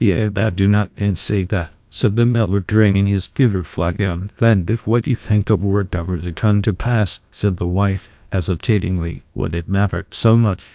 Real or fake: fake